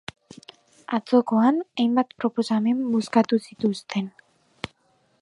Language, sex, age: Basque, female, under 19